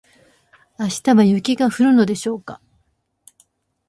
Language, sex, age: Japanese, female, 50-59